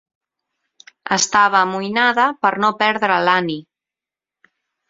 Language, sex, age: Catalan, female, 40-49